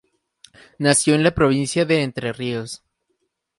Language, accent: Spanish, México